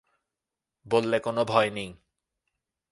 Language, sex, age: Bengali, male, 30-39